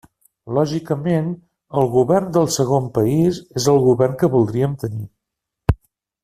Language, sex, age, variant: Catalan, male, 50-59, Central